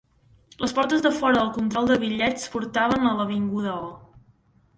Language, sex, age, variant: Catalan, female, under 19, Central